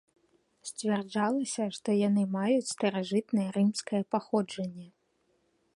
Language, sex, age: Belarusian, female, 19-29